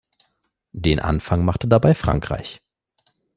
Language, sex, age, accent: German, male, 19-29, Deutschland Deutsch